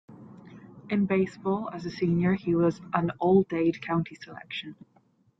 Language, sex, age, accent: English, female, 19-29, Irish English